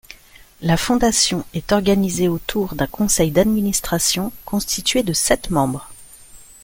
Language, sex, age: French, female, 40-49